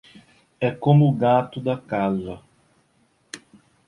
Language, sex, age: Portuguese, male, 30-39